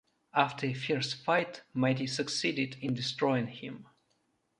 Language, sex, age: English, male, 19-29